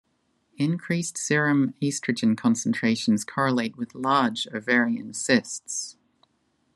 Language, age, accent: English, 30-39, Australian English